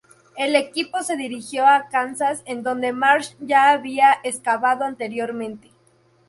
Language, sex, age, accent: Spanish, female, 19-29, México